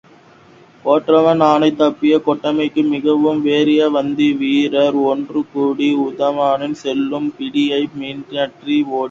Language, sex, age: Tamil, male, under 19